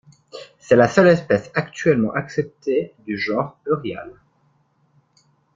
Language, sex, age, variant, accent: French, male, 19-29, Français d'Europe, Français de Suisse